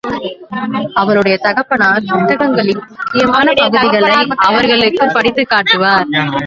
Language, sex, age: Tamil, female, 19-29